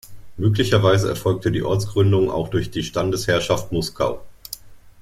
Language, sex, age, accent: German, male, 40-49, Deutschland Deutsch